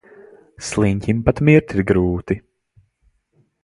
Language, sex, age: Latvian, male, 19-29